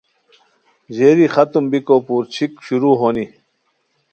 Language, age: Khowar, 40-49